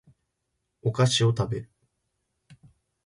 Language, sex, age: Japanese, male, under 19